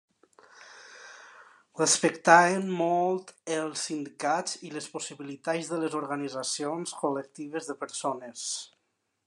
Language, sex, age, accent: Catalan, male, 30-39, valencià